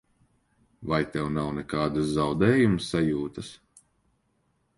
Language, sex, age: Latvian, male, 40-49